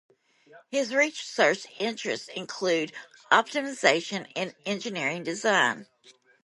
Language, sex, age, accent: English, female, 40-49, United States English